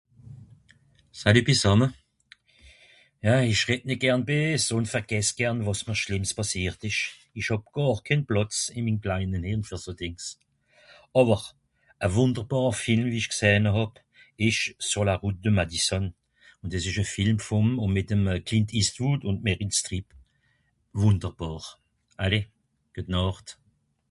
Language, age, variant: Swiss German, 60-69, Nordniederàlemmànisch (Rishoffe, Zàwere, Bùsswìller, Hawenau, Brüemt, Stroossbùri, Molse, Dàmbàch, Schlettstàtt, Pfàlzbùri usw.)